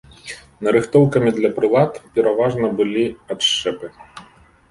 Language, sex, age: Belarusian, male, 40-49